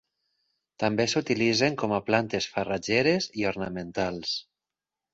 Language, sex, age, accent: Catalan, male, 40-49, valencià